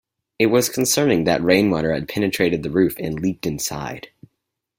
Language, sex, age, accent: English, male, under 19, United States English